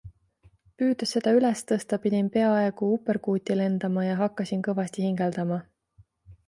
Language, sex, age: Estonian, female, 30-39